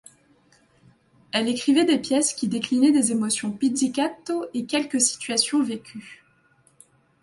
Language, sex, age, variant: French, female, 30-39, Français de métropole